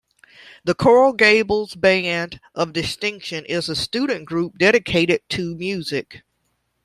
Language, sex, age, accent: English, female, 30-39, United States English